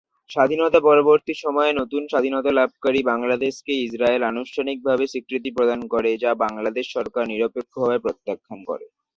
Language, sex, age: Bengali, male, 19-29